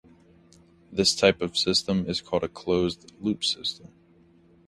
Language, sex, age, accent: English, male, 19-29, United States English